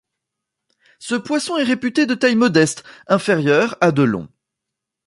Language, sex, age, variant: French, male, 30-39, Français de métropole